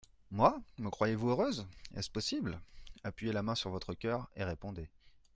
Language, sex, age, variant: French, male, 30-39, Français de métropole